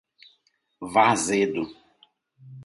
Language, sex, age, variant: Portuguese, male, 30-39, Portuguese (Brasil)